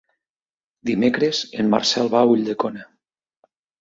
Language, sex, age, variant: Catalan, male, 50-59, Nord-Occidental